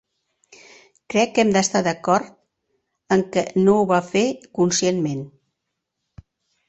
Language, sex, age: Catalan, female, 70-79